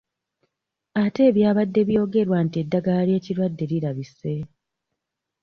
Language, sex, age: Ganda, female, 19-29